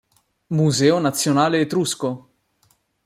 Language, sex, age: Italian, male, 19-29